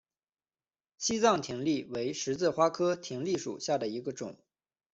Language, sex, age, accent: Chinese, male, 19-29, 出生地：山西省